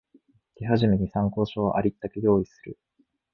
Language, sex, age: Japanese, male, 19-29